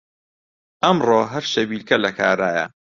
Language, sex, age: Central Kurdish, male, 19-29